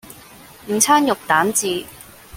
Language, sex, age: Cantonese, female, 19-29